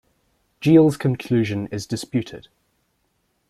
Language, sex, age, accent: English, male, 19-29, England English